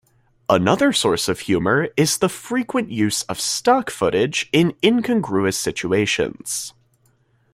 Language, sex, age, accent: English, male, under 19, United States English